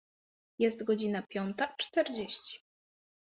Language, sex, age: Polish, female, 30-39